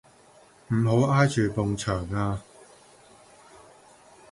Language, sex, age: Cantonese, male, 19-29